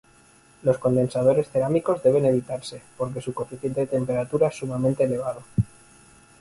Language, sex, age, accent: Spanish, male, 19-29, España: Norte peninsular (Asturias, Castilla y León, Cantabria, País Vasco, Navarra, Aragón, La Rioja, Guadalajara, Cuenca)